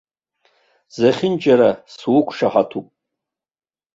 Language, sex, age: Abkhazian, male, 60-69